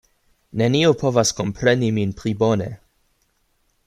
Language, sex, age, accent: Esperanto, male, 19-29, Internacia